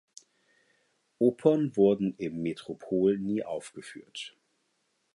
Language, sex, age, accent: German, male, 40-49, Deutschland Deutsch